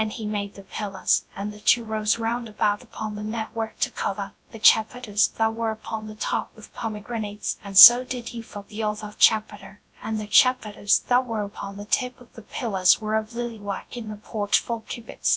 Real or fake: fake